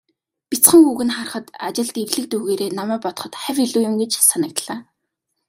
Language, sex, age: Mongolian, female, 19-29